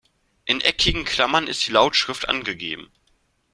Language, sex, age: German, male, 19-29